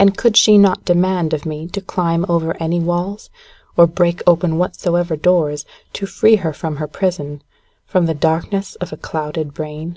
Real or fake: real